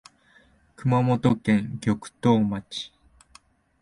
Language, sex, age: Japanese, male, 19-29